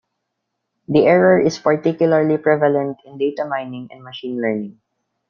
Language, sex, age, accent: English, male, under 19, Filipino